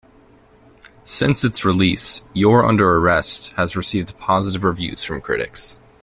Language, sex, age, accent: English, male, 19-29, United States English